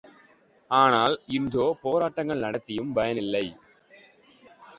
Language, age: Tamil, 19-29